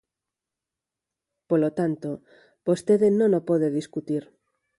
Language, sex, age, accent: Galician, female, 40-49, Normativo (estándar)